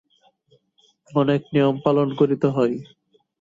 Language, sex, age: Bengali, male, 19-29